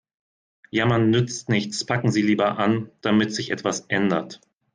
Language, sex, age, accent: German, male, 30-39, Deutschland Deutsch